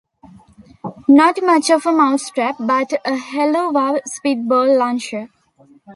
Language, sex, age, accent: English, female, 19-29, India and South Asia (India, Pakistan, Sri Lanka)